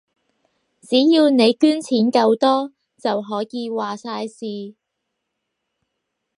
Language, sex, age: Cantonese, female, 19-29